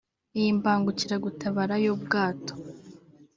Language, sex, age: Kinyarwanda, female, 19-29